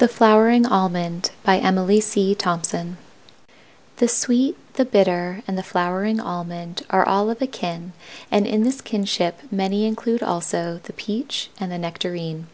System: none